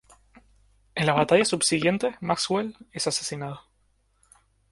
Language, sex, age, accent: Spanish, male, 19-29, España: Islas Canarias